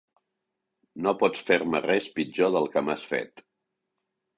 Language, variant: Catalan, Central